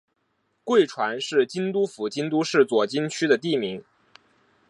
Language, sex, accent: Chinese, male, 出生地：湖北省